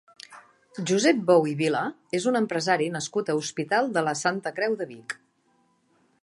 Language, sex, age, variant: Catalan, female, 40-49, Central